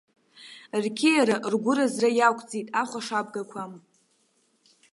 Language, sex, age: Abkhazian, female, 19-29